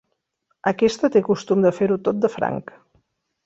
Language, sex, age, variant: Catalan, female, 40-49, Central